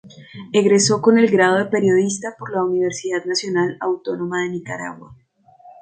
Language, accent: Spanish, Andino-Pacífico: Colombia, Perú, Ecuador, oeste de Bolivia y Venezuela andina